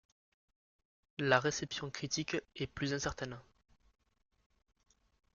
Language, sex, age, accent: French, male, under 19, Français du sud de la France